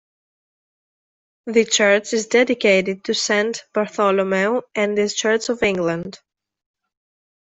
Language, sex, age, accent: English, female, 19-29, United States English